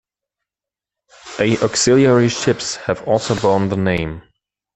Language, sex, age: English, male, 19-29